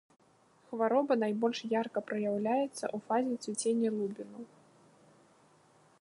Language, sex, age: Belarusian, female, 19-29